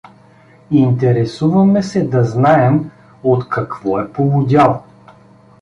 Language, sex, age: Bulgarian, male, 40-49